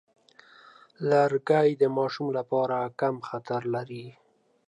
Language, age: Pashto, 30-39